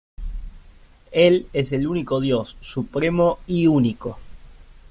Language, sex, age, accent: Spanish, male, 19-29, Rioplatense: Argentina, Uruguay, este de Bolivia, Paraguay